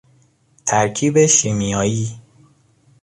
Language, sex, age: Persian, male, 19-29